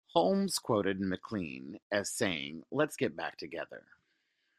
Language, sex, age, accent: English, male, 30-39, United States English